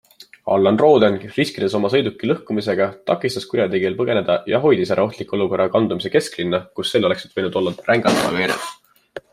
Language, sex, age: Estonian, male, 19-29